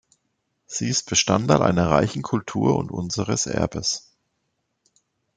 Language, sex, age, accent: German, male, 40-49, Deutschland Deutsch